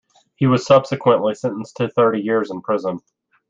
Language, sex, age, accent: English, male, 30-39, United States English